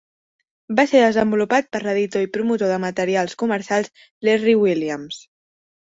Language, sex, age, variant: Catalan, female, under 19, Central